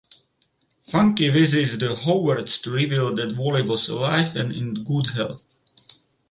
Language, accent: English, United States English; England English